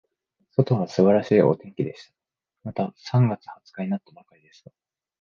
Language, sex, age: Japanese, male, 19-29